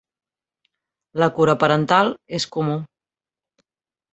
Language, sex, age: Catalan, female, 30-39